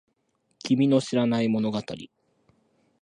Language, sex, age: Japanese, male, 30-39